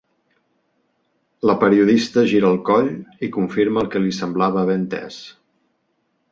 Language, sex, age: Catalan, male, 40-49